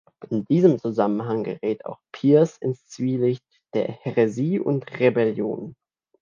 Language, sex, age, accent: German, male, under 19, Deutschland Deutsch